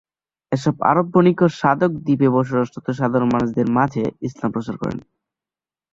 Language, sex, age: Bengali, male, under 19